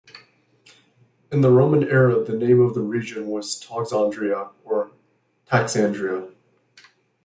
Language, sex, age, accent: English, male, 19-29, United States English